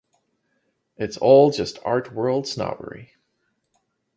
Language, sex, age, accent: English, male, 40-49, United States English